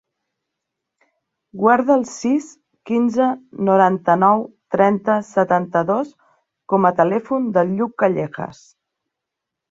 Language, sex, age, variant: Catalan, female, 30-39, Central